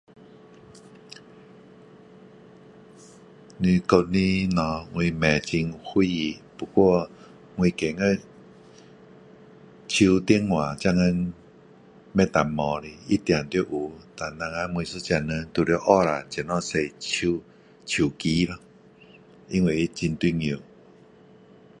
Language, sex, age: Min Dong Chinese, male, 50-59